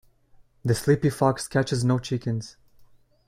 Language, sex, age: English, male, 19-29